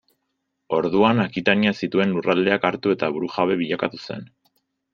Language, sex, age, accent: Basque, male, 19-29, Mendebalekoa (Araba, Bizkaia, Gipuzkoako mendebaleko herri batzuk)